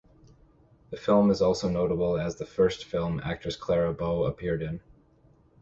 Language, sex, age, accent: English, male, 30-39, Canadian English